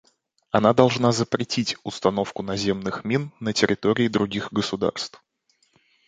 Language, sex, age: Russian, male, 19-29